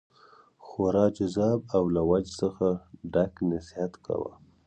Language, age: Pashto, 19-29